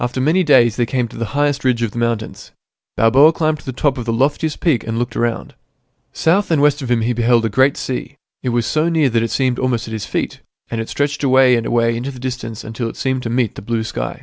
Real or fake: real